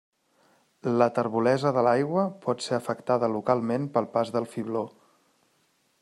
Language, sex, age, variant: Catalan, male, 30-39, Central